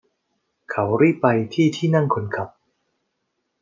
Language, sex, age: Thai, male, 40-49